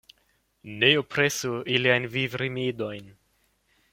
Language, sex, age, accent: Esperanto, male, 19-29, Internacia